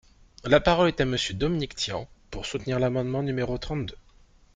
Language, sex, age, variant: French, male, 30-39, Français de métropole